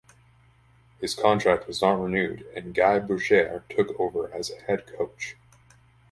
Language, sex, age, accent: English, male, 19-29, Canadian English